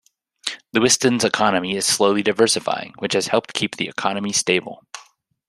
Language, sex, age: English, male, 19-29